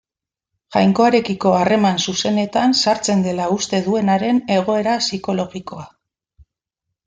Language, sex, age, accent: Basque, female, 40-49, Mendebalekoa (Araba, Bizkaia, Gipuzkoako mendebaleko herri batzuk)